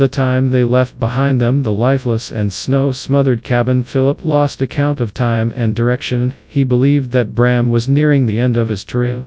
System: TTS, FastPitch